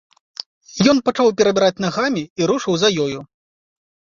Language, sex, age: Belarusian, male, 30-39